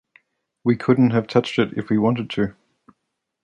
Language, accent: English, Australian English